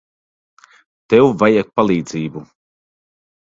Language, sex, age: Latvian, male, 30-39